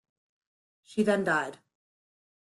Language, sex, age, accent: English, female, 30-39, United States English